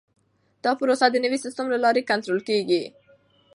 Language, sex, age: Pashto, female, under 19